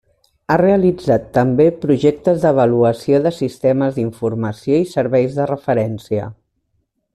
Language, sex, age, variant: Catalan, female, 50-59, Central